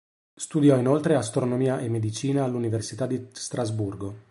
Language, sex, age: Italian, male, 40-49